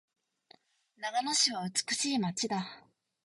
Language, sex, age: Japanese, female, 19-29